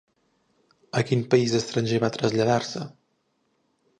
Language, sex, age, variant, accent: Catalan, male, 19-29, Central, central